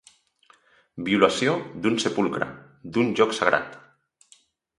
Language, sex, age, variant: Catalan, male, 40-49, Central